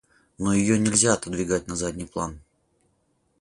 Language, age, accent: Russian, 19-29, Русский